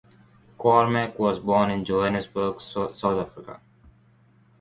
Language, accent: English, India and South Asia (India, Pakistan, Sri Lanka)